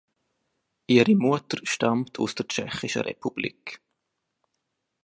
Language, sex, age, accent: German, male, 30-39, Schweizerdeutsch